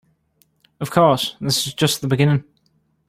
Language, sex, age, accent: English, male, 19-29, England English